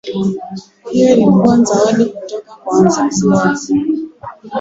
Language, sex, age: Swahili, female, 19-29